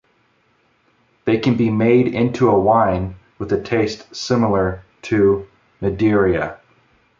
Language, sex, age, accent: English, male, 30-39, United States English